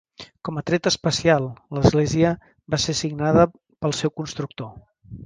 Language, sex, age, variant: Catalan, male, 50-59, Central